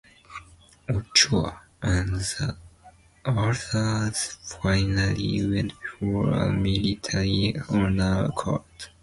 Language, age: English, 19-29